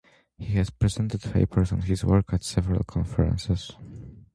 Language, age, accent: English, under 19, United States English